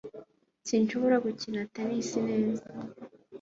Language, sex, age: Kinyarwanda, female, 19-29